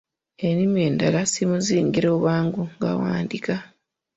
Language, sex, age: Ganda, female, 30-39